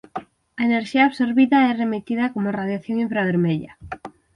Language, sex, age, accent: Galician, female, 19-29, Atlántico (seseo e gheada)